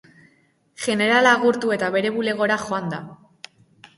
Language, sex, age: Basque, female, under 19